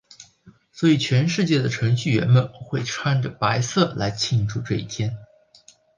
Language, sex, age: Chinese, male, 19-29